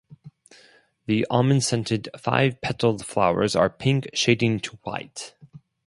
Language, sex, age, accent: English, male, 30-39, United States English